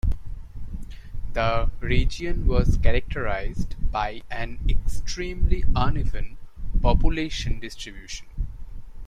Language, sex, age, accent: English, male, 19-29, India and South Asia (India, Pakistan, Sri Lanka)